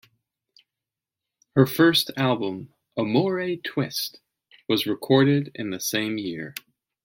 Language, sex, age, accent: English, male, 40-49, United States English